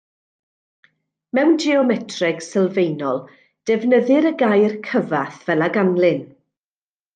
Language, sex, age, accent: Welsh, female, 50-59, Y Deyrnas Unedig Cymraeg